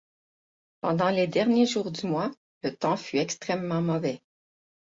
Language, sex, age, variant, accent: French, female, 30-39, Français d'Amérique du Nord, Français du Canada